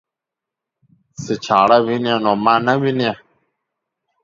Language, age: Pashto, 30-39